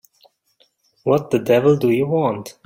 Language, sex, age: English, male, 30-39